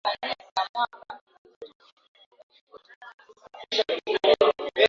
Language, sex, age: Swahili, female, 19-29